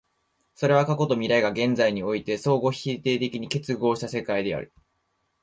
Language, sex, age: Japanese, male, 19-29